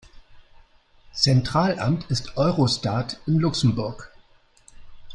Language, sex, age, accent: German, male, 60-69, Deutschland Deutsch